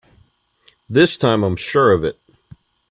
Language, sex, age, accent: English, male, 40-49, United States English